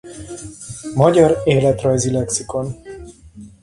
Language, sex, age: Hungarian, male, 50-59